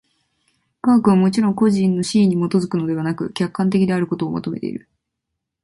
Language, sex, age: Japanese, female, 19-29